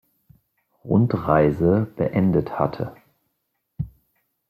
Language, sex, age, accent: German, male, 40-49, Deutschland Deutsch